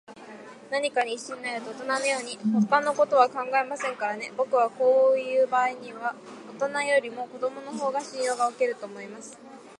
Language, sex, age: Japanese, female, 19-29